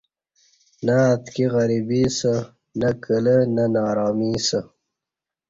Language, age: Kati, 19-29